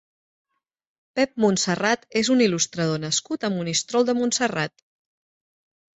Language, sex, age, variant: Catalan, female, 30-39, Central